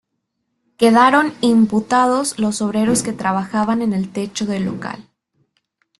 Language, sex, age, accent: Spanish, female, under 19, México